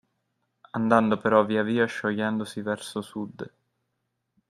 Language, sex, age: Italian, male, 19-29